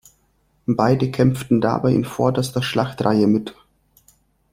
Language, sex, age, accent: German, male, 30-39, Russisch Deutsch